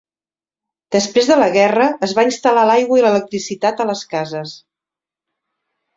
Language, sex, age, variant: Catalan, female, 50-59, Septentrional